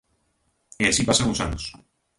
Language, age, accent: Galician, 19-29, Central (gheada)